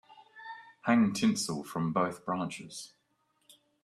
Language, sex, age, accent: English, male, 40-49, Australian English